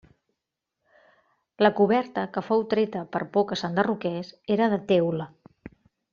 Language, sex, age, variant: Catalan, female, 50-59, Central